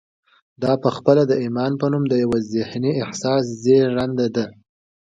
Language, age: Pashto, 19-29